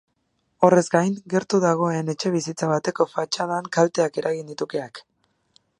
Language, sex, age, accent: Basque, female, 19-29, Erdialdekoa edo Nafarra (Gipuzkoa, Nafarroa)